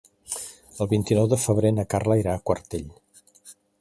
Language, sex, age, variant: Catalan, male, 60-69, Central